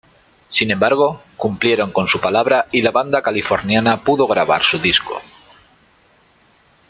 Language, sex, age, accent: Spanish, male, 30-39, España: Centro-Sur peninsular (Madrid, Toledo, Castilla-La Mancha)